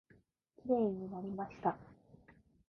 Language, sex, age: Japanese, female, under 19